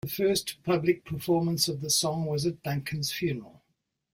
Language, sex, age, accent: English, male, 70-79, New Zealand English